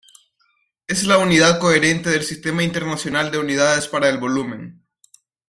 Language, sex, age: Spanish, male, under 19